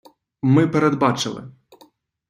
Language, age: Ukrainian, 19-29